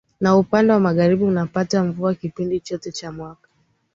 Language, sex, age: Swahili, female, 19-29